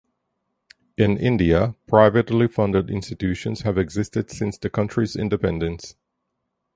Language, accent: English, United States English